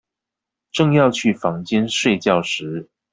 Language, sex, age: Chinese, male, 19-29